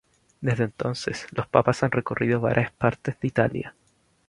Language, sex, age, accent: Spanish, female, 19-29, Chileno: Chile, Cuyo